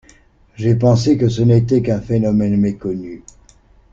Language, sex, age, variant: French, male, 60-69, Français de métropole